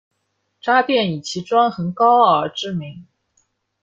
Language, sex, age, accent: Chinese, female, 19-29, 出生地：上海市